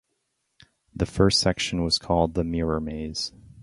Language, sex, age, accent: English, male, 19-29, United States English